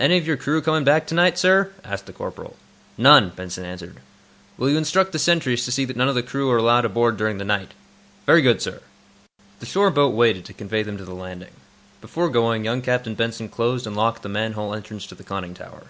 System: none